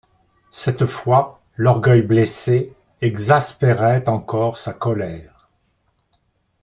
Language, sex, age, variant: French, male, 60-69, Français de métropole